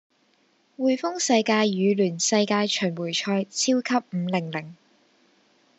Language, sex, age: Cantonese, female, 19-29